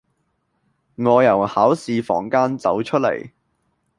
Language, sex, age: Cantonese, male, 19-29